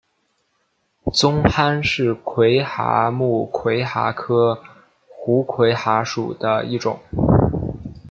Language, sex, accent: Chinese, male, 出生地：湖北省